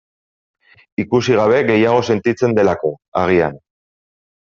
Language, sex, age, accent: Basque, male, 30-39, Erdialdekoa edo Nafarra (Gipuzkoa, Nafarroa)